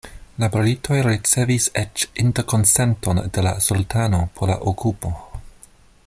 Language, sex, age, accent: Esperanto, male, 30-39, Internacia